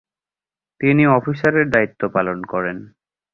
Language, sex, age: Bengali, male, 19-29